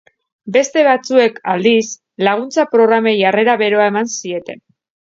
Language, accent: Basque, Mendebalekoa (Araba, Bizkaia, Gipuzkoako mendebaleko herri batzuk)